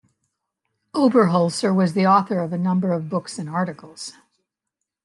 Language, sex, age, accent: English, female, 70-79, United States English